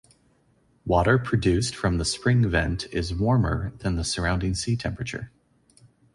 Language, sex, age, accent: English, male, 40-49, United States English